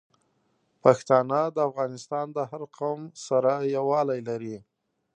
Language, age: Pashto, 30-39